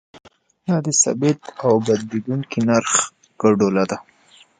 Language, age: Pashto, 19-29